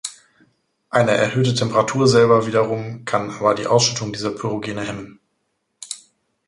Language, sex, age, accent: German, male, 19-29, Deutschland Deutsch